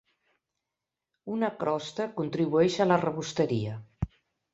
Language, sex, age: Catalan, female, 60-69